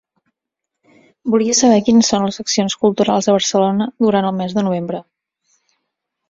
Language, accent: Catalan, Garrotxi